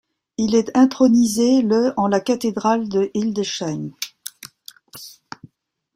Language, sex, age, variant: French, female, 60-69, Français de métropole